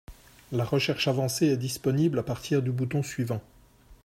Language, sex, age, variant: French, male, 40-49, Français de métropole